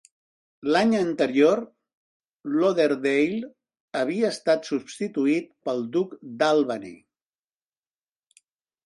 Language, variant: Catalan, Central